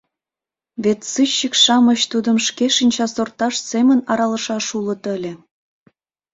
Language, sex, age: Mari, female, 19-29